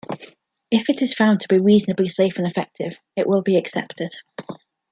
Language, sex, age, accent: English, female, 19-29, England English